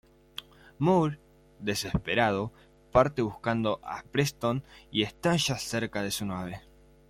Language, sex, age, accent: Spanish, male, under 19, Rioplatense: Argentina, Uruguay, este de Bolivia, Paraguay